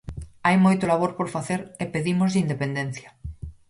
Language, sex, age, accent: Galician, female, 30-39, Normativo (estándar)